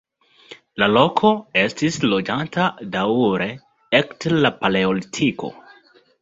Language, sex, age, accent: Esperanto, male, 19-29, Internacia